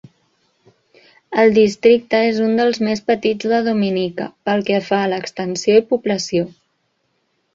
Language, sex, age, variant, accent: Catalan, female, 19-29, Central, central